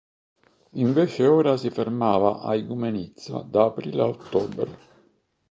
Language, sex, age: Italian, male, 50-59